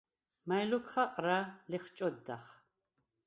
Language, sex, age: Svan, female, 70-79